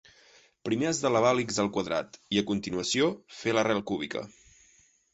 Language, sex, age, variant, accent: Catalan, male, 19-29, Central, gironí; Garrotxi